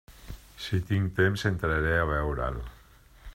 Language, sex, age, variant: Catalan, male, 50-59, Central